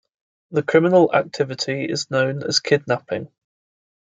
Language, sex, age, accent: English, male, 19-29, England English